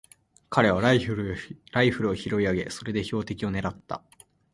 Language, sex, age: Japanese, male, 19-29